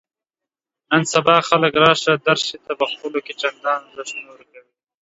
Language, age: Pashto, 19-29